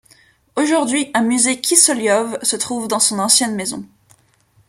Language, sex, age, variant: French, female, 19-29, Français de métropole